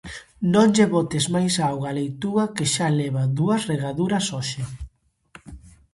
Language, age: Galician, under 19